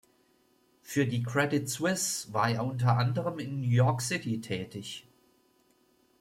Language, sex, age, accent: German, male, 50-59, Deutschland Deutsch